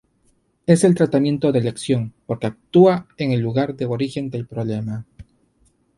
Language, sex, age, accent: Spanish, male, 19-29, Andino-Pacífico: Colombia, Perú, Ecuador, oeste de Bolivia y Venezuela andina